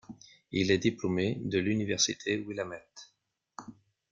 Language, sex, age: French, male, 50-59